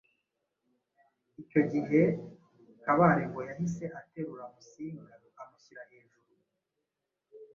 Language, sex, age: Kinyarwanda, male, 19-29